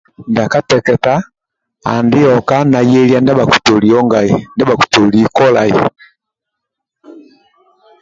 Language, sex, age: Amba (Uganda), male, 40-49